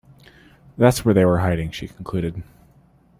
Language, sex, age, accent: English, male, 19-29, United States English